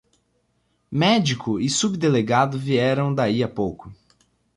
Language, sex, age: Portuguese, male, 19-29